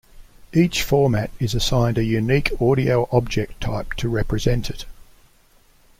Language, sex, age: English, male, 60-69